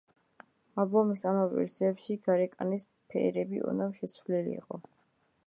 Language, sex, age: Georgian, female, under 19